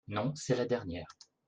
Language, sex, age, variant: French, male, 40-49, Français de métropole